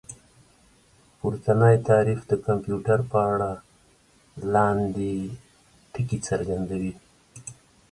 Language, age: Pashto, 60-69